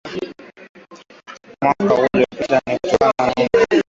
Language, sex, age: Swahili, male, 19-29